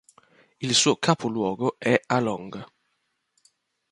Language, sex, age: Italian, male, 19-29